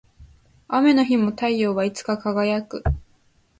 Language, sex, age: Japanese, female, under 19